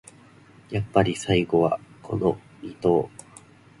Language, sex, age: Japanese, male, 19-29